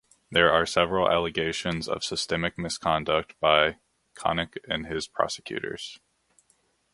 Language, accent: English, United States English